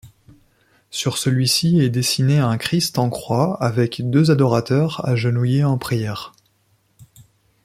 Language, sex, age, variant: French, male, 30-39, Français de métropole